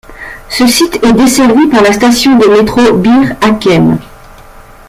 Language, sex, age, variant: French, female, 50-59, Français de métropole